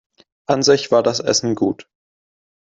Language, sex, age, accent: German, male, 19-29, Deutschland Deutsch